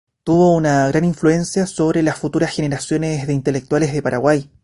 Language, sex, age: Spanish, male, 19-29